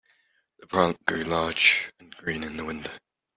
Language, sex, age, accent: English, male, under 19, England English